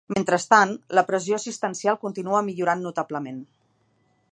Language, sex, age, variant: Catalan, female, 40-49, Central